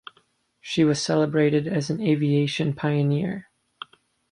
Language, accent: English, United States English